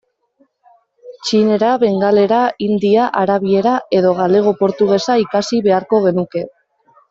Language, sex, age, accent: Basque, female, 19-29, Erdialdekoa edo Nafarra (Gipuzkoa, Nafarroa)